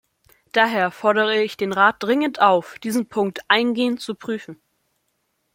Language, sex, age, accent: German, female, under 19, Deutschland Deutsch